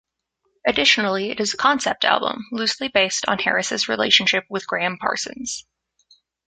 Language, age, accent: English, 19-29, United States English